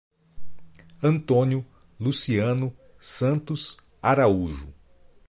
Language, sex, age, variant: Portuguese, male, 30-39, Portuguese (Brasil)